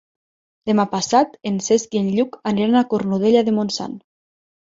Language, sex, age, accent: Catalan, female, 19-29, Lleidatà